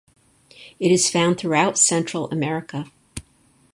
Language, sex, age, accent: English, female, 60-69, United States English